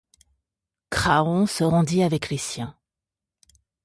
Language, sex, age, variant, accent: French, female, 40-49, Français d'Europe, Français de Suisse